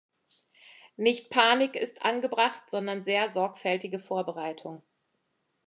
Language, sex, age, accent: German, female, 40-49, Deutschland Deutsch